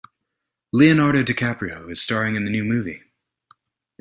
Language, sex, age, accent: English, male, 19-29, United States English